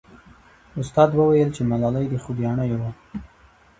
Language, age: Pashto, 19-29